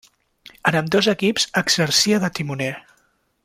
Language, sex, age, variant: Catalan, male, 19-29, Central